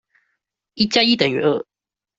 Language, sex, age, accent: Chinese, male, 19-29, 出生地：新北市